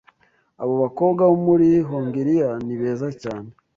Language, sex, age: Kinyarwanda, male, 19-29